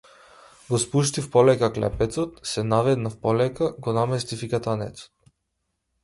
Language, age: Macedonian, 19-29